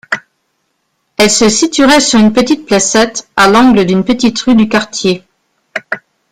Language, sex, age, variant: French, female, 50-59, Français de métropole